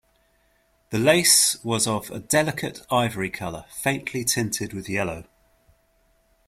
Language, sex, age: English, male, 50-59